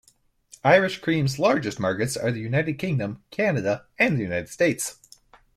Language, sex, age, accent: English, male, 19-29, United States English